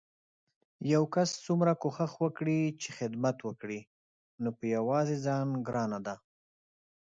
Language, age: Pashto, 30-39